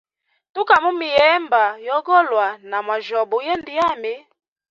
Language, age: Hemba, 30-39